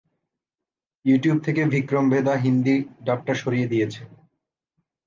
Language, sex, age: Bengali, male, 19-29